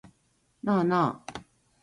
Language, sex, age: Japanese, female, 40-49